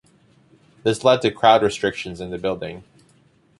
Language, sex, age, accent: English, male, 19-29, United States English